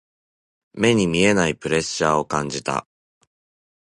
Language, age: Japanese, 19-29